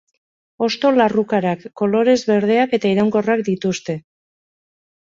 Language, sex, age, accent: Basque, female, 50-59, Mendebalekoa (Araba, Bizkaia, Gipuzkoako mendebaleko herri batzuk)